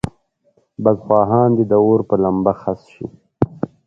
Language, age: Pashto, 19-29